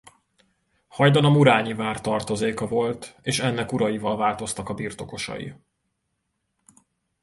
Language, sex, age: Hungarian, male, 30-39